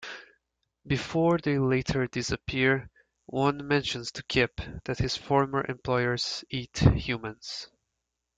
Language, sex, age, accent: English, male, 19-29, United States English